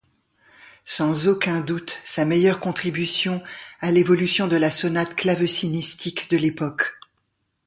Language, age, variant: French, 60-69, Français de métropole